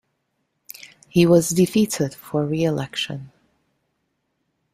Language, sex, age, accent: English, female, 50-59, Canadian English